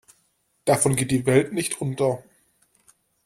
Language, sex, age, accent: German, male, 19-29, Deutschland Deutsch